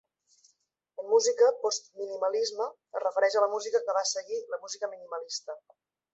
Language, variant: Catalan, Central